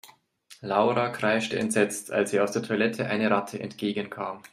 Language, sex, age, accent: German, male, 19-29, Deutschland Deutsch